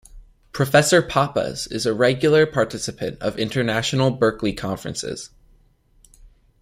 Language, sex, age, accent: English, male, under 19, United States English